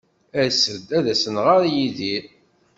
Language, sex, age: Kabyle, male, 50-59